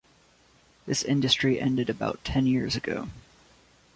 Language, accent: English, United States English